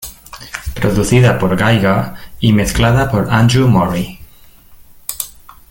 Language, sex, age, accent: Spanish, male, 30-39, España: Centro-Sur peninsular (Madrid, Toledo, Castilla-La Mancha)